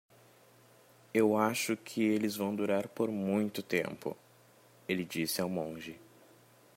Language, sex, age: Portuguese, male, 19-29